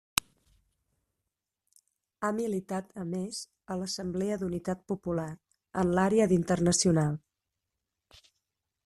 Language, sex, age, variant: Catalan, female, 40-49, Central